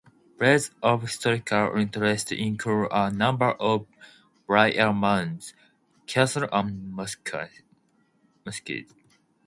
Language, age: English, 19-29